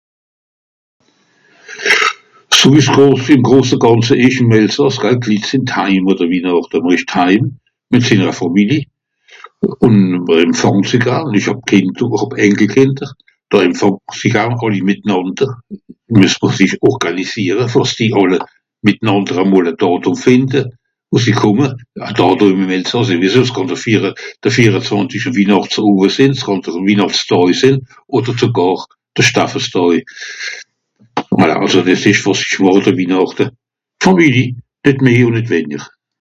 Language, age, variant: Swiss German, 70-79, Nordniederàlemmànisch (Rishoffe, Zàwere, Bùsswìller, Hawenau, Brüemt, Stroossbùri, Molse, Dàmbàch, Schlettstàtt, Pfàlzbùri usw.)